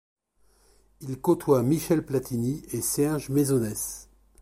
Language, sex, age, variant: French, male, 50-59, Français de métropole